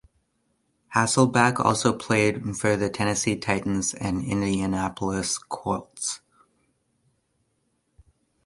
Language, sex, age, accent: English, male, 19-29, United States English